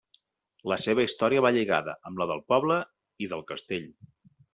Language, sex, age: Catalan, male, 40-49